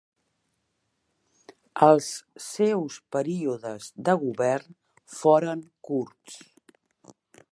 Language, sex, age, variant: Catalan, female, 50-59, Central